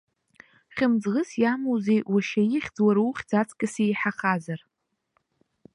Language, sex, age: Abkhazian, female, under 19